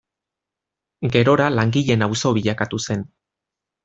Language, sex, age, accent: Basque, male, 30-39, Mendebalekoa (Araba, Bizkaia, Gipuzkoako mendebaleko herri batzuk)